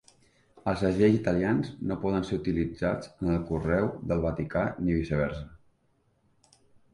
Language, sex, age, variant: Catalan, male, 40-49, Central